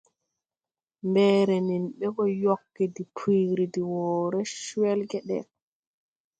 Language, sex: Tupuri, female